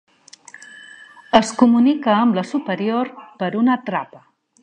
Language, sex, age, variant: Catalan, female, 50-59, Central